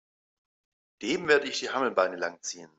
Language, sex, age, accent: German, male, 30-39, Deutschland Deutsch